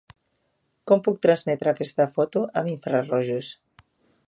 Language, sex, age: Catalan, female, 50-59